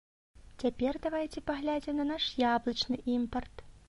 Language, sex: Belarusian, female